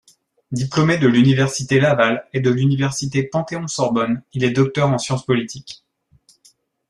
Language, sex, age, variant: French, male, 30-39, Français de métropole